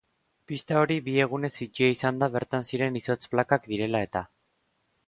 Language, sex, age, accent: Basque, male, 19-29, Erdialdekoa edo Nafarra (Gipuzkoa, Nafarroa)